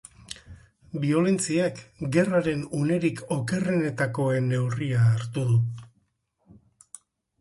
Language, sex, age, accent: Basque, male, 60-69, Mendebalekoa (Araba, Bizkaia, Gipuzkoako mendebaleko herri batzuk)